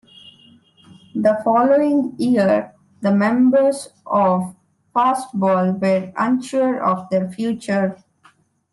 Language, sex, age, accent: English, female, 19-29, India and South Asia (India, Pakistan, Sri Lanka)